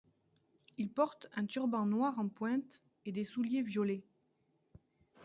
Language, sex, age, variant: French, female, 40-49, Français de métropole